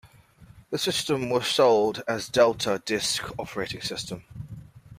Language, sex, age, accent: English, male, 30-39, England English